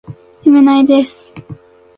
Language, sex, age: Japanese, female, 19-29